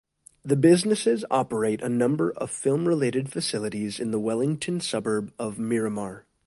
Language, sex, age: English, male, 19-29